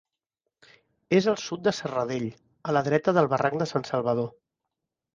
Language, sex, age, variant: Catalan, male, 50-59, Central